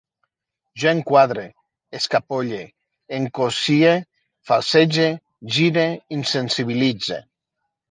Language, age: Catalan, 50-59